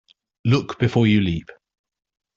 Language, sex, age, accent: English, male, 40-49, England English